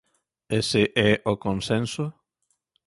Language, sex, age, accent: Galician, male, 19-29, Normativo (estándar)